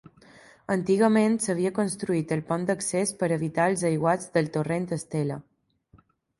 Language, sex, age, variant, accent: Catalan, female, 19-29, Balear, mallorquí